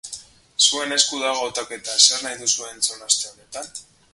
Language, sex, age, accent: Basque, male, 19-29, Mendebalekoa (Araba, Bizkaia, Gipuzkoako mendebaleko herri batzuk)